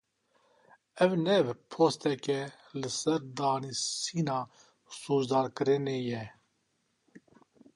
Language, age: Kurdish, 50-59